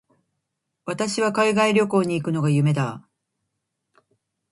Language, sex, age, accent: Japanese, female, 50-59, 標準語; 東京